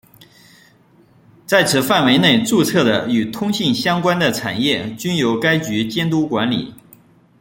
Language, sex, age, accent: Chinese, male, 30-39, 出生地：河南省